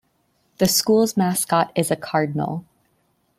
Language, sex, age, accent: English, male, 19-29, United States English